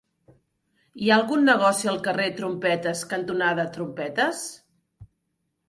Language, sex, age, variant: Catalan, female, 40-49, Central